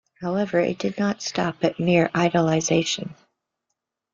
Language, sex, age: English, female, 50-59